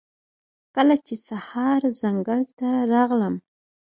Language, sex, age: Pashto, female, 30-39